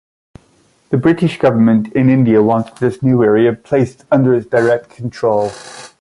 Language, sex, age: English, male, 50-59